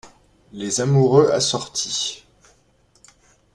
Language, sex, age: French, male, 30-39